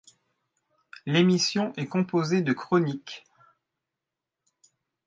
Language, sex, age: French, male, 30-39